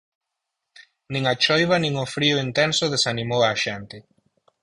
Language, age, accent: Galician, 30-39, Normativo (estándar)